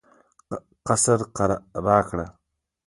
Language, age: Pashto, under 19